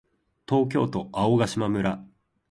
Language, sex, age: Japanese, male, 19-29